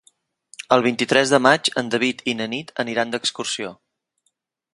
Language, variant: Catalan, Central